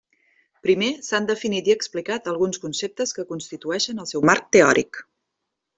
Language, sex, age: Catalan, female, 40-49